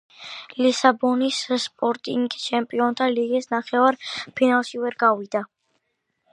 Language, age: Georgian, under 19